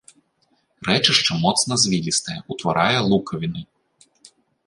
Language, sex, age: Belarusian, male, 30-39